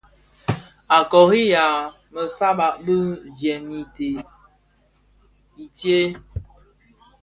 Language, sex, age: Bafia, female, 30-39